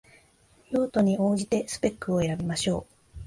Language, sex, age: Japanese, female, 19-29